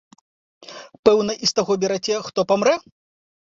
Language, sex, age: Belarusian, male, 30-39